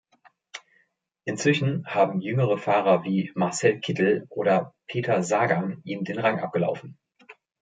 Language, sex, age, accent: German, male, 40-49, Deutschland Deutsch